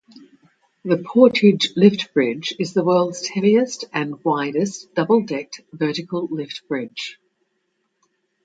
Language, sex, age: English, female, 50-59